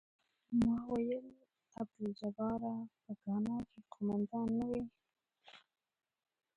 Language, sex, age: Pashto, female, 19-29